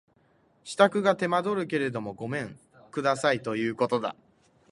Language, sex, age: Japanese, male, 19-29